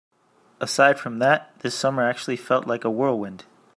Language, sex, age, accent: English, male, 30-39, United States English